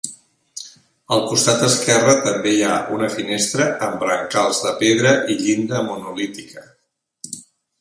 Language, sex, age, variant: Catalan, male, 60-69, Central